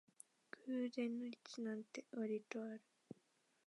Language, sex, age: Japanese, female, 19-29